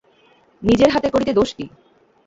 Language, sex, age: Bengali, female, 19-29